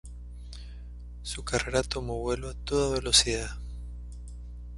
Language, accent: Spanish, Andino-Pacífico: Colombia, Perú, Ecuador, oeste de Bolivia y Venezuela andina